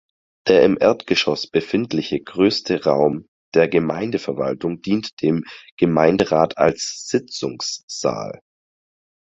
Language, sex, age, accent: German, male, 19-29, Deutschland Deutsch